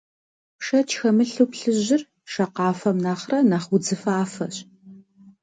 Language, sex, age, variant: Kabardian, female, 50-59, Адыгэбзэ (Къэбэрдей, Кирил, псоми зэдай)